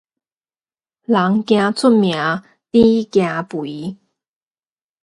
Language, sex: Min Nan Chinese, female